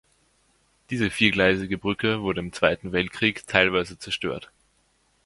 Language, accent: German, Österreichisches Deutsch